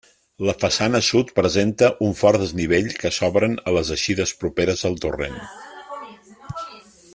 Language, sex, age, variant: Catalan, male, 50-59, Central